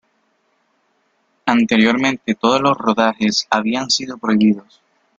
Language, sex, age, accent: Spanish, male, under 19, Caribe: Cuba, Venezuela, Puerto Rico, República Dominicana, Panamá, Colombia caribeña, México caribeño, Costa del golfo de México